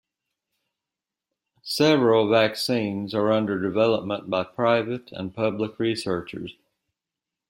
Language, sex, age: English, male, 50-59